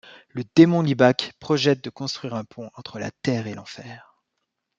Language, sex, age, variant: French, male, 30-39, Français de métropole